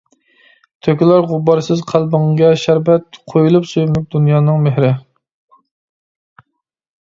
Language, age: Uyghur, 40-49